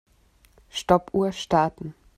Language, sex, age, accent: German, female, 30-39, Österreichisches Deutsch